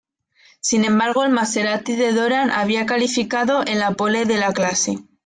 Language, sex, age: Spanish, female, 19-29